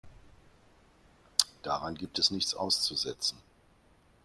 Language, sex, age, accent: German, male, 50-59, Deutschland Deutsch